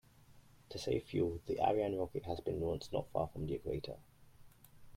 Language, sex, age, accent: English, male, under 19, England English